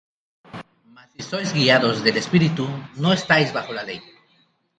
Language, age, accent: Spanish, 19-29, México